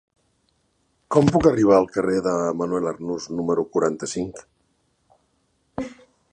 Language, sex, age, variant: Catalan, male, 50-59, Central